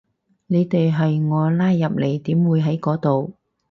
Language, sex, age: Cantonese, female, 30-39